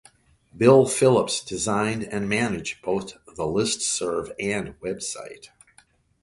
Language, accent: English, United States English